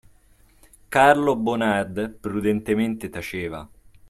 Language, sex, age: Italian, male, 19-29